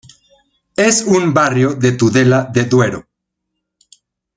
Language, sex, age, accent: Spanish, male, 30-39, México